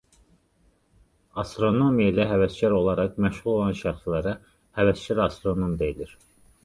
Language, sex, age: Azerbaijani, male, 30-39